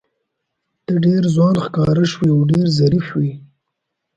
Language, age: Pashto, 19-29